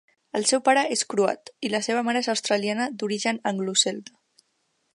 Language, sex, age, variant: Catalan, female, under 19, Central